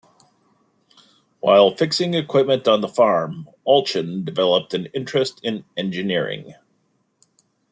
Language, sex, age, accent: English, male, 60-69, United States English